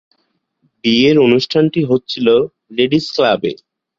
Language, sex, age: Bengali, male, under 19